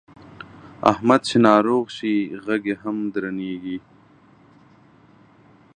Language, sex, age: Pashto, male, 19-29